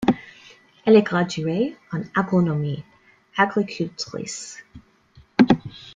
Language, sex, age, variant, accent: French, female, 19-29, Français d'Amérique du Nord, Français du Canada